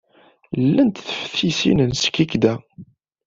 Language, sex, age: Kabyle, male, 19-29